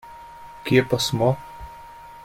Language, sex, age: Slovenian, male, 30-39